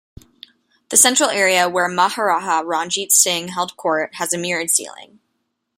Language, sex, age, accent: English, female, 19-29, United States English